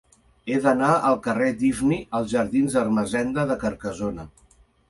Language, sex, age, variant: Catalan, male, 50-59, Central